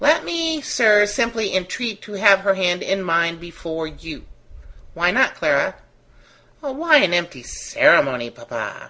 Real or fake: real